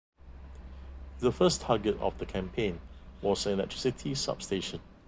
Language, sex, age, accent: English, male, 50-59, Singaporean English